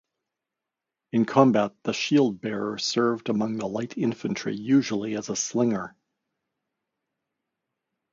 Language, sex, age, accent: English, male, 50-59, Canadian English